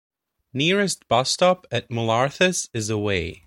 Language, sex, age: English, male, 19-29